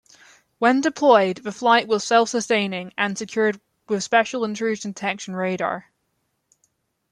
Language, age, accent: English, 19-29, England English